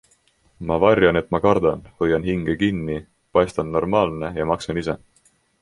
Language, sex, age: Estonian, male, 19-29